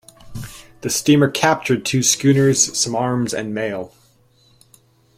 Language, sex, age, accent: English, male, 40-49, Canadian English